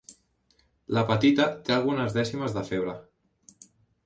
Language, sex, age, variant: Catalan, male, under 19, Central